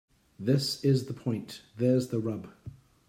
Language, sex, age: English, male, 40-49